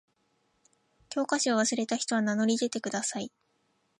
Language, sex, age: Japanese, female, 19-29